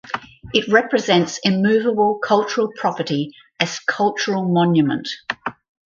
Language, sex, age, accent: English, female, 60-69, Australian English